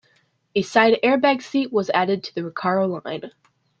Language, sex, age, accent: English, female, under 19, United States English